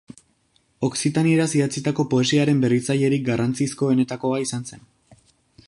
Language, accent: Basque, Erdialdekoa edo Nafarra (Gipuzkoa, Nafarroa)